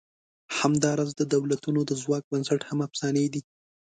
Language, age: Pashto, 19-29